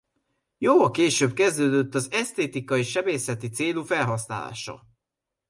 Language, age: Hungarian, 19-29